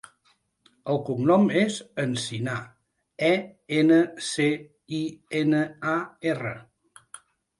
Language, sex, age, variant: Catalan, male, 60-69, Central